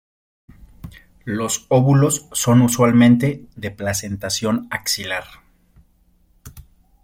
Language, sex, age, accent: Spanish, male, 30-39, México